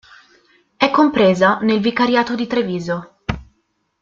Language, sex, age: Italian, female, under 19